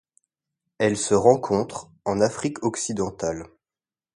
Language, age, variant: French, 19-29, Français de métropole